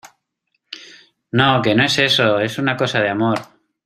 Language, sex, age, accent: Spanish, male, 30-39, España: Norte peninsular (Asturias, Castilla y León, Cantabria, País Vasco, Navarra, Aragón, La Rioja, Guadalajara, Cuenca)